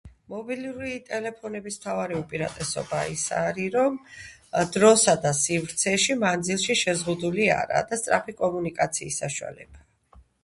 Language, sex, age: Georgian, female, 50-59